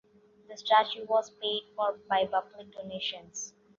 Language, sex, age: English, female, 19-29